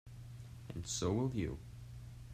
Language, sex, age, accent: English, male, 19-29, United States English